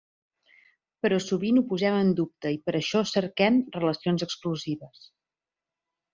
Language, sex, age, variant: Catalan, female, 40-49, Central